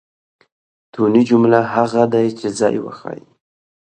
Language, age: Pashto, 19-29